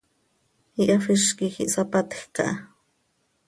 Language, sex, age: Seri, female, 30-39